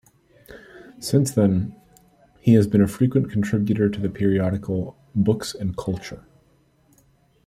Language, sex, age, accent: English, male, 19-29, United States English